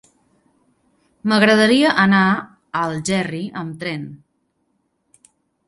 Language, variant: Catalan, Central